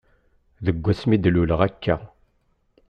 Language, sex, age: Kabyle, male, 40-49